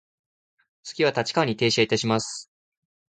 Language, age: Japanese, 19-29